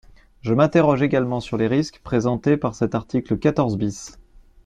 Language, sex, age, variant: French, male, 19-29, Français de métropole